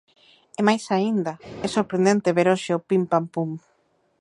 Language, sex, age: Galician, female, 30-39